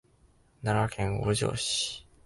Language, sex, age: Japanese, male, 19-29